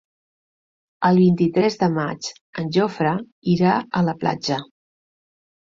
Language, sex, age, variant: Catalan, female, 50-59, Central